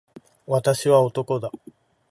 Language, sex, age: Japanese, male, 19-29